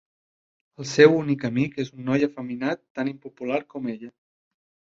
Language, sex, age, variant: Catalan, male, 30-39, Central